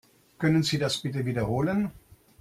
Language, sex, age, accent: German, male, 60-69, Deutschland Deutsch